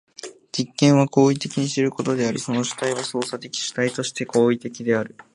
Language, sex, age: Japanese, male, 19-29